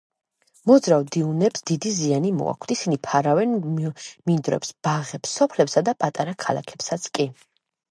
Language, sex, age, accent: Georgian, female, 19-29, ჩვეულებრივი